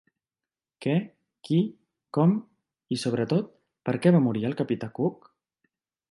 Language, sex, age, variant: Catalan, male, 30-39, Central